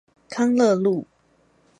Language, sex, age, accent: Chinese, female, 40-49, 出生地：臺北市